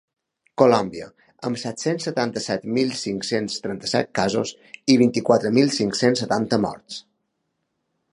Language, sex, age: Catalan, male, 30-39